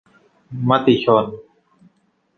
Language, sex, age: Thai, male, under 19